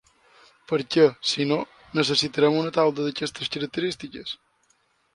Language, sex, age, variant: Catalan, male, 19-29, Balear